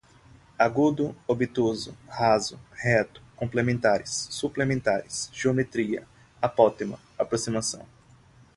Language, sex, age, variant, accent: Portuguese, male, 19-29, Portuguese (Brasil), Nordestino